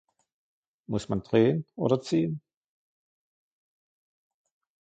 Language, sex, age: German, male, 50-59